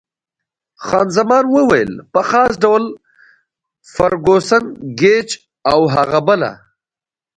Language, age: Pashto, 19-29